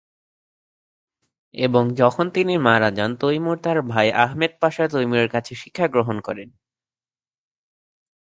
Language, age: Bengali, 19-29